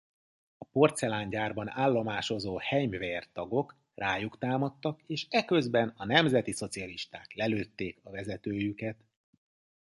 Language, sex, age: Hungarian, male, 40-49